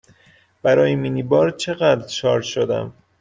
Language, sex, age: Persian, male, 30-39